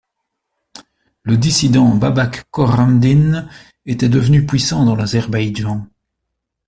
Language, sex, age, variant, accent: French, male, 50-59, Français d'Europe, Français de Belgique